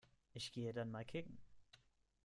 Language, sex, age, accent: German, male, 19-29, Deutschland Deutsch